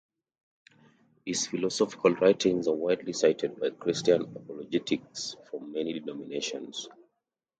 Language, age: English, 30-39